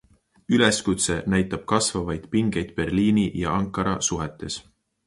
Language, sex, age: Estonian, male, 19-29